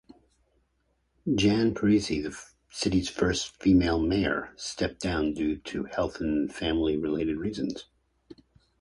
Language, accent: English, United States English